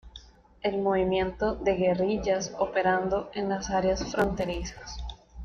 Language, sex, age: Spanish, female, 19-29